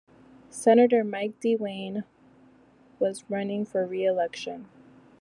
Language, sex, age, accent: English, female, 19-29, United States English